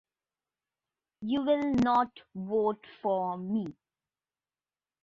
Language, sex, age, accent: English, female, 30-39, India and South Asia (India, Pakistan, Sri Lanka)